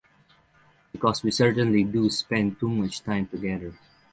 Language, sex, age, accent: English, male, 30-39, United States English; Filipino